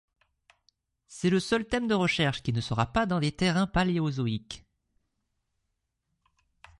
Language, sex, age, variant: French, male, 30-39, Français de métropole